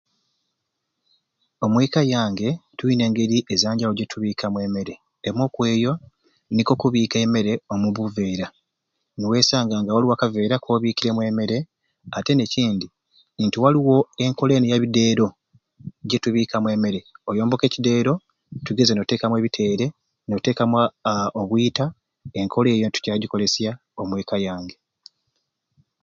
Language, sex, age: Ruuli, male, 30-39